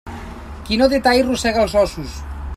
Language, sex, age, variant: Catalan, male, 40-49, Central